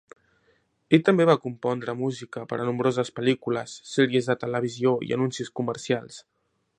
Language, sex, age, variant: Catalan, male, under 19, Central